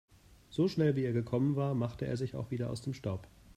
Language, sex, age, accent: German, male, 30-39, Deutschland Deutsch